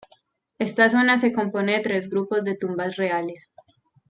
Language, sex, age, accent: Spanish, female, 30-39, Andino-Pacífico: Colombia, Perú, Ecuador, oeste de Bolivia y Venezuela andina